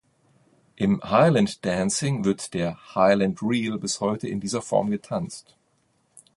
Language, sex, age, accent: German, male, 50-59, Deutschland Deutsch